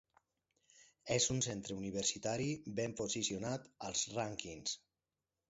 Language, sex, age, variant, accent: Catalan, male, 40-49, Valencià central, central; valencià